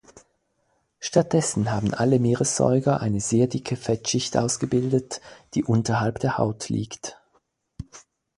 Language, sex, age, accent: German, male, 40-49, Schweizerdeutsch